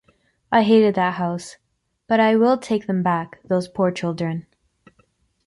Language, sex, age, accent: English, female, 19-29, Canadian English